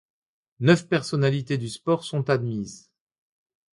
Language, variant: French, Français de métropole